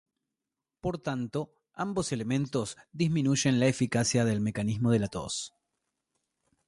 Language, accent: Spanish, Rioplatense: Argentina, Uruguay, este de Bolivia, Paraguay